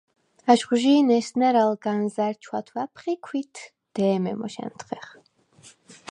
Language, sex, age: Svan, female, 19-29